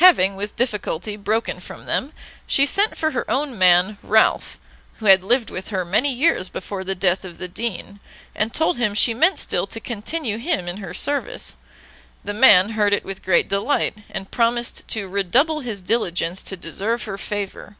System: none